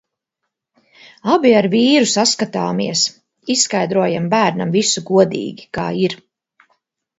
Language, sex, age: Latvian, female, 50-59